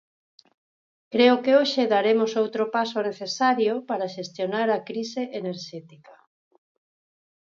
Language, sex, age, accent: Galician, female, 50-59, Normativo (estándar)